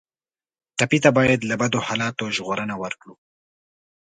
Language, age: Pashto, 19-29